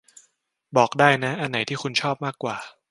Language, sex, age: Thai, male, under 19